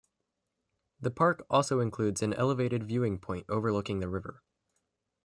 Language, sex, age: English, male, 19-29